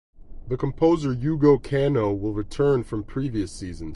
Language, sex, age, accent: English, male, 40-49, United States English